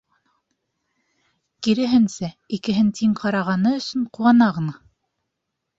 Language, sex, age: Bashkir, female, 19-29